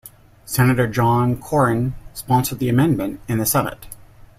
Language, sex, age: English, male, 40-49